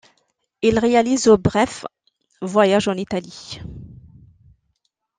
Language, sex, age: French, female, 30-39